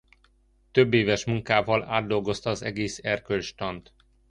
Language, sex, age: Hungarian, male, 30-39